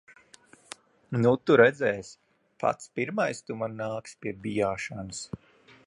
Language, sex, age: Latvian, male, 19-29